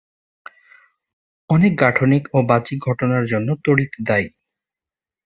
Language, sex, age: Bengali, male, 19-29